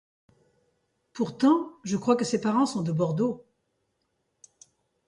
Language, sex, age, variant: French, female, 70-79, Français de métropole